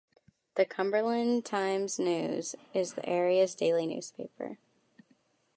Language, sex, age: English, female, under 19